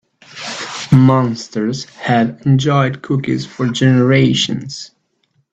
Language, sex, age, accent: English, male, 30-39, United States English